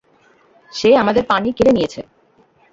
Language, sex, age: Bengali, female, 19-29